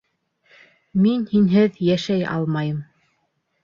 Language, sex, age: Bashkir, female, 30-39